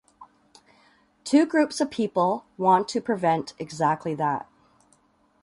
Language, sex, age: English, female, 50-59